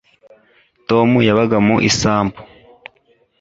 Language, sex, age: Kinyarwanda, male, 19-29